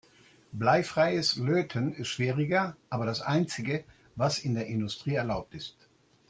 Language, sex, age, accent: German, male, 60-69, Deutschland Deutsch